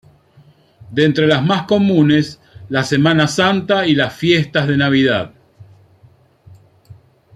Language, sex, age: Spanish, male, 50-59